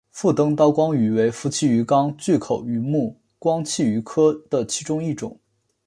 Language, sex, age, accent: Chinese, male, 19-29, 出生地：辽宁省